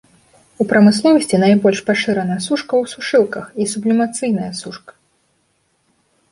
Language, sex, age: Belarusian, female, 19-29